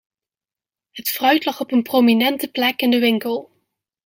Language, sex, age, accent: Dutch, female, 30-39, Nederlands Nederlands